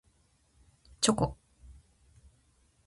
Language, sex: Japanese, female